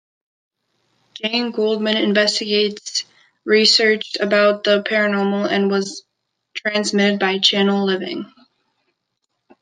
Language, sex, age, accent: English, male, 19-29, United States English